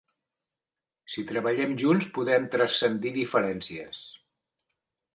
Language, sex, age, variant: Catalan, male, 60-69, Central